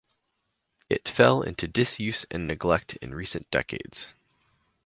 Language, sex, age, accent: English, male, 19-29, United States English